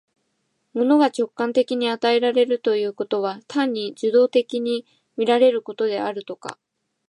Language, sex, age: Japanese, female, 19-29